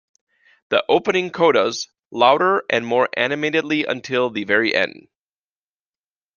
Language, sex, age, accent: English, male, 40-49, United States English